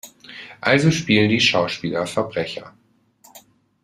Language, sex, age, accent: German, male, 19-29, Deutschland Deutsch